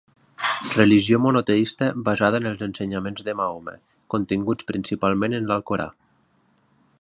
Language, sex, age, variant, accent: Catalan, male, 30-39, Nord-Occidental, nord-occidental; Lleidatà